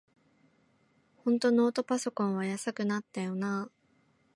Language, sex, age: Japanese, female, 19-29